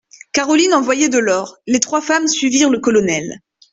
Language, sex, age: French, female, 19-29